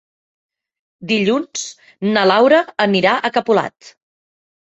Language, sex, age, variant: Catalan, female, 40-49, Central